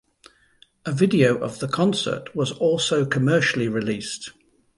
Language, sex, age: English, male, 50-59